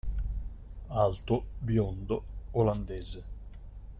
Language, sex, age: Italian, male, 50-59